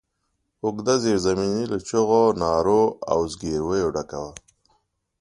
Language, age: Pashto, 40-49